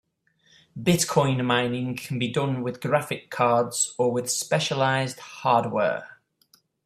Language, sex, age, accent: English, male, 40-49, England English